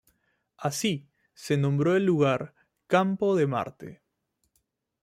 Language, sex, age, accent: Spanish, male, 30-39, Andino-Pacífico: Colombia, Perú, Ecuador, oeste de Bolivia y Venezuela andina